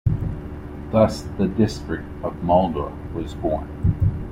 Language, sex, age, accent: English, male, 40-49, United States English